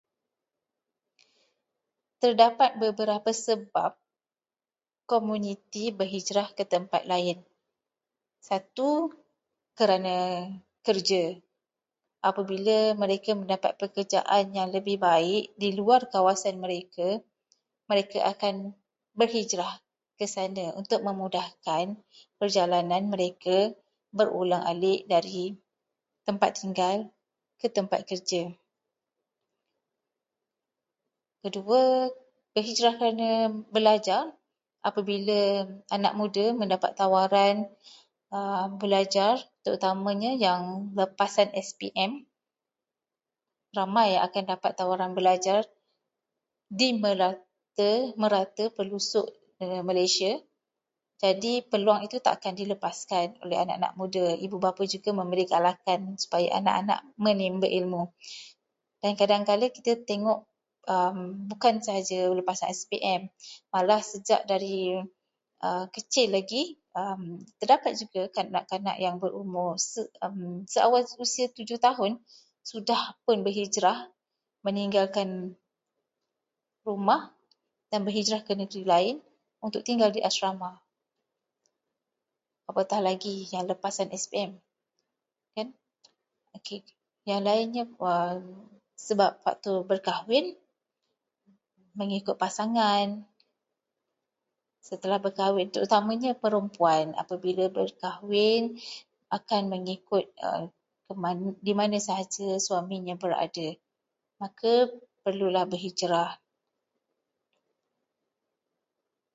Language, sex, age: Malay, female, 30-39